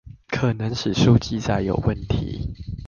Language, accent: Chinese, 出生地：桃園市